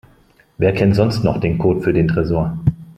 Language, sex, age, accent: German, male, 30-39, Deutschland Deutsch